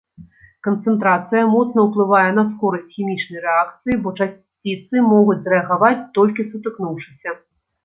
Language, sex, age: Belarusian, female, 40-49